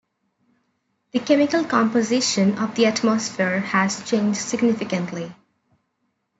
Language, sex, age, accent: English, female, 19-29, India and South Asia (India, Pakistan, Sri Lanka)